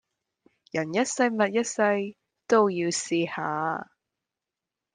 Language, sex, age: Cantonese, female, 19-29